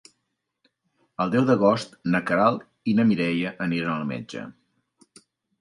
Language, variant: Catalan, Central